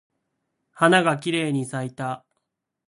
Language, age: Japanese, 19-29